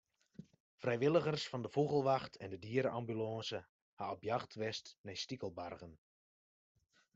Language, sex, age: Western Frisian, male, 19-29